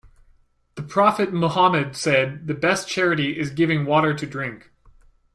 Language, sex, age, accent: English, male, 19-29, Canadian English